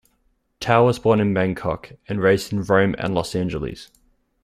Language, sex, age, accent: English, male, 19-29, Australian English